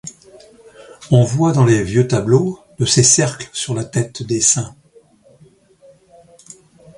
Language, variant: French, Français de métropole